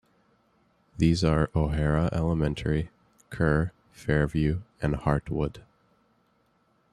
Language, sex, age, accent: English, male, 19-29, Canadian English